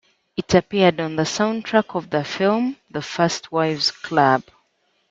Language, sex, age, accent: English, female, 19-29, England English